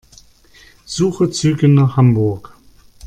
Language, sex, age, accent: German, male, 50-59, Deutschland Deutsch